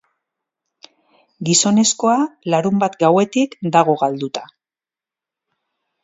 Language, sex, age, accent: Basque, female, 50-59, Mendebalekoa (Araba, Bizkaia, Gipuzkoako mendebaleko herri batzuk)